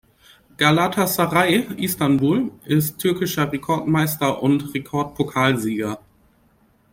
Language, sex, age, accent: German, male, 19-29, Deutschland Deutsch